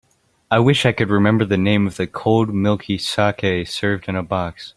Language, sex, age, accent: English, male, under 19, United States English